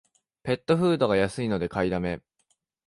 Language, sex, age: Japanese, male, 19-29